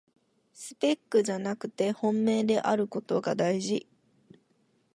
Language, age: Japanese, 19-29